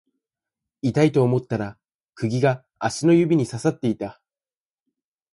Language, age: Japanese, 19-29